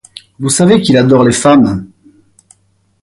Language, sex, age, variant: French, male, 50-59, Français de métropole